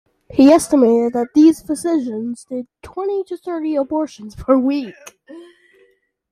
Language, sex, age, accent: English, male, under 19, United States English